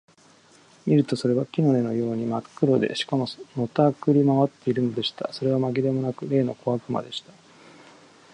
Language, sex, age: Japanese, male, 40-49